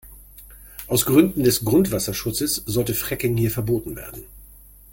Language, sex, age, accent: German, male, 50-59, Deutschland Deutsch